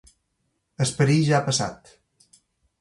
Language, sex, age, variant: Catalan, female, 40-49, Balear